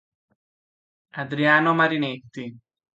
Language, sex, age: Italian, male, 30-39